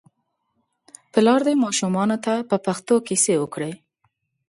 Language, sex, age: Pashto, female, 30-39